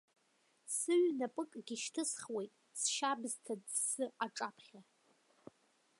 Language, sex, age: Abkhazian, female, under 19